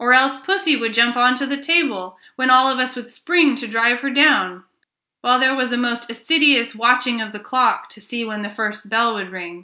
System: none